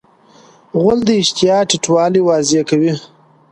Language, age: Pashto, 19-29